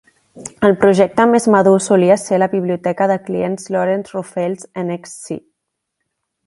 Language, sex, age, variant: Catalan, female, 19-29, Central